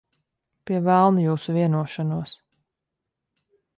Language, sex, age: Latvian, female, 30-39